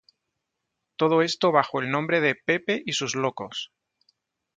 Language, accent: Spanish, España: Sur peninsular (Andalucia, Extremadura, Murcia)